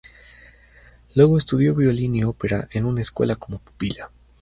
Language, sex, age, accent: Spanish, male, 19-29, México